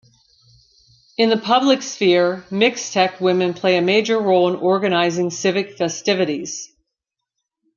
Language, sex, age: English, female, 50-59